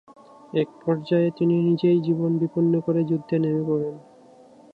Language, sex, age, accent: Bengali, male, 19-29, প্রমিত বাংলা